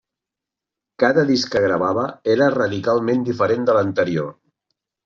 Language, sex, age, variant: Catalan, male, 50-59, Central